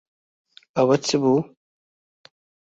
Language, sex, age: Central Kurdish, male, 19-29